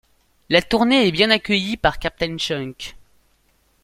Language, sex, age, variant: French, male, under 19, Français de métropole